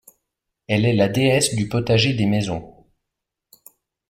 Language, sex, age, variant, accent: French, male, 30-39, Français d'Europe, Français de Suisse